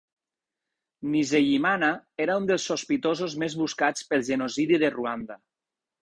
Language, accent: Catalan, valencià